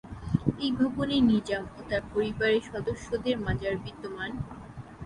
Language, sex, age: Bengali, female, 19-29